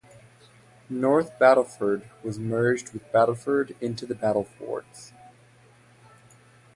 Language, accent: English, United States English